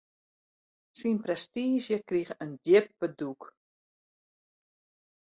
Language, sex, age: Western Frisian, female, 40-49